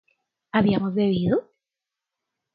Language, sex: Spanish, female